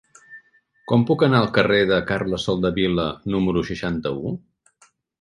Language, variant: Catalan, Central